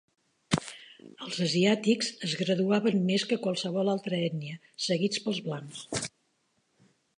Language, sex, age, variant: Catalan, female, 70-79, Central